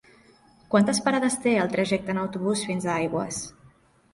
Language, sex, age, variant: Catalan, female, 19-29, Central